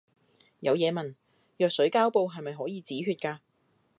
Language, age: Cantonese, 30-39